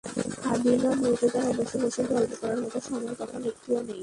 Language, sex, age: Bengali, female, 19-29